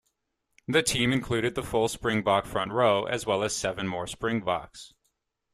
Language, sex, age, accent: English, male, 19-29, Canadian English